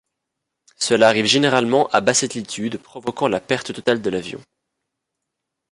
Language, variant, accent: French, Français d'Europe, Français de Belgique